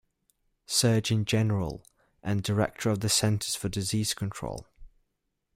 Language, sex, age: English, male, 19-29